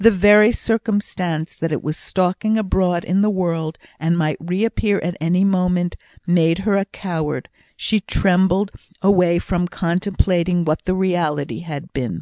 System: none